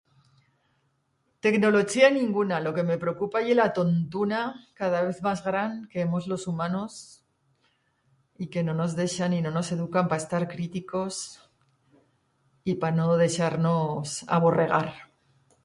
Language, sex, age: Aragonese, female, 50-59